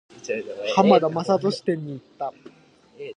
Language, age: Japanese, 19-29